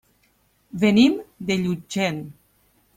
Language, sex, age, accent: Catalan, female, 30-39, valencià